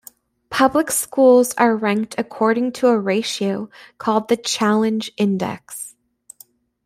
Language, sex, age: English, female, 19-29